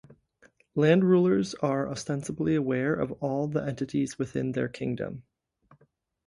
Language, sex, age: English, male, 19-29